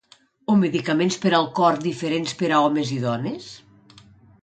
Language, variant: Catalan, Nord-Occidental